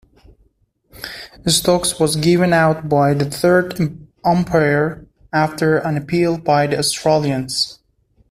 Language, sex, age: English, male, 19-29